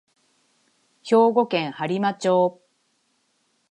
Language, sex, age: Japanese, female, 30-39